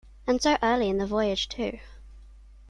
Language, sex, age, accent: English, female, under 19, England English